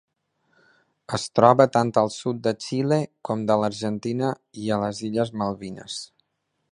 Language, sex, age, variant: Catalan, male, 30-39, Balear